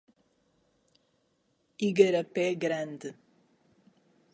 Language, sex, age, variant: Portuguese, female, 40-49, Portuguese (Portugal)